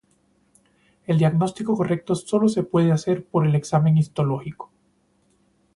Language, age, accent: Spanish, 19-29, Andino-Pacífico: Colombia, Perú, Ecuador, oeste de Bolivia y Venezuela andina